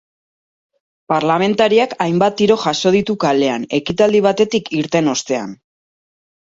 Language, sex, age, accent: Basque, female, 30-39, Mendebalekoa (Araba, Bizkaia, Gipuzkoako mendebaleko herri batzuk)